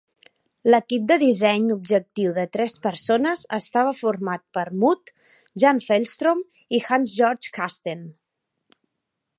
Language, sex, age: Catalan, female, 30-39